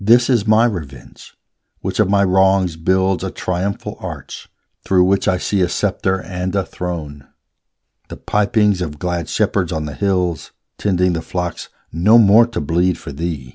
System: none